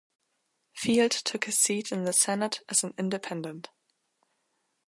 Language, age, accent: English, under 19, United States English